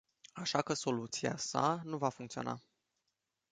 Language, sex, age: Romanian, male, 19-29